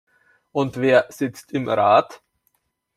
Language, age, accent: German, 19-29, Österreichisches Deutsch